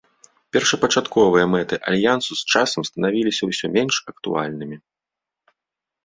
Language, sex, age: Belarusian, male, 30-39